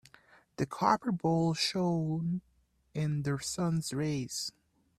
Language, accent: English, West Indies and Bermuda (Bahamas, Bermuda, Jamaica, Trinidad)